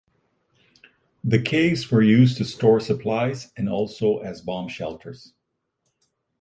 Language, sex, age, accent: English, male, 40-49, Irish English